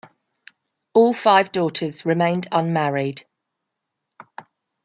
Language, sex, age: English, female, 30-39